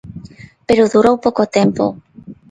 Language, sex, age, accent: Galician, female, 40-49, Neofalante